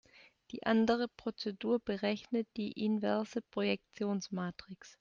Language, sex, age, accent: German, female, 19-29, Deutschland Deutsch